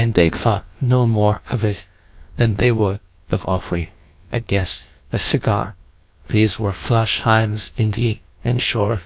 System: TTS, GlowTTS